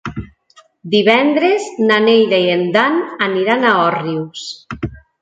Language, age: Catalan, 19-29